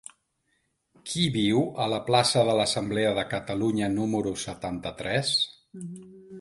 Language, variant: Catalan, Central